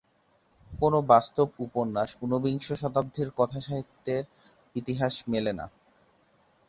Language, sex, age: Bengali, male, 19-29